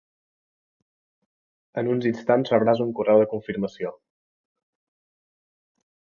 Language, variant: Catalan, Central